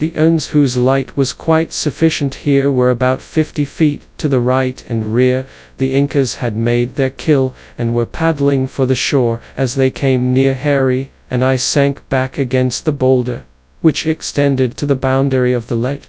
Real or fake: fake